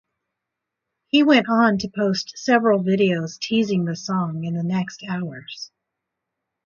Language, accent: English, United States English